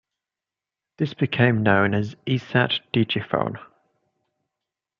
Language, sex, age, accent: English, male, 19-29, England English